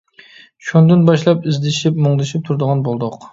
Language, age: Uyghur, 40-49